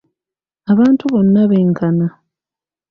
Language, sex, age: Ganda, female, 30-39